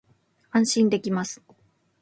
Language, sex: Japanese, female